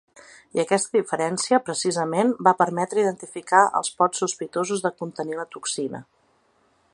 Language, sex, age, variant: Catalan, female, 40-49, Central